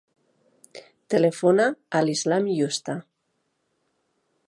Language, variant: Catalan, Nord-Occidental